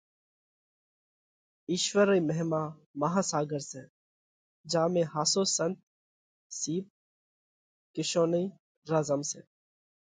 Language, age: Parkari Koli, 19-29